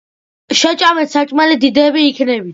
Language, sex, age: Georgian, male, under 19